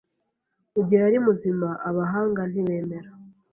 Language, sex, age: Kinyarwanda, female, 19-29